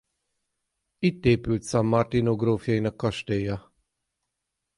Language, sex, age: Hungarian, male, 40-49